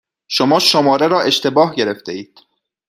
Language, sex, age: Persian, male, 30-39